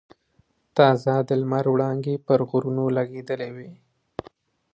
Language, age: Pashto, 19-29